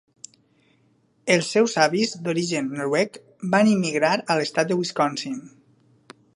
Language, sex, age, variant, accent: Catalan, male, 30-39, Valencià meridional, valencià